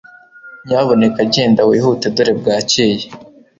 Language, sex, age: Kinyarwanda, male, 19-29